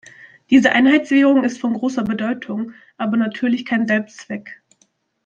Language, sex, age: German, female, 19-29